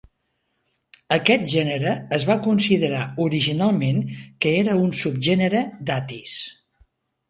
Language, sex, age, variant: Catalan, male, 60-69, Nord-Occidental